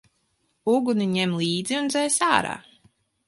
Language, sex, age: Latvian, female, 19-29